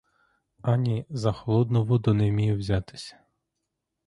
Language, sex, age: Ukrainian, male, 19-29